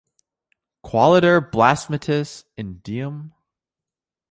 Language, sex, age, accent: English, male, under 19, United States English